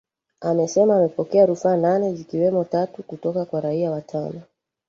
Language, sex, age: Swahili, female, 30-39